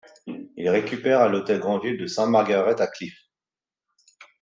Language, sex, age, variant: French, male, 30-39, Français de métropole